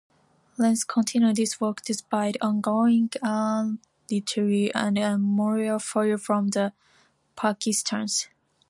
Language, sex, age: English, female, 19-29